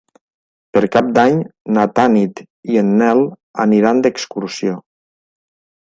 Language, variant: Catalan, Nord-Occidental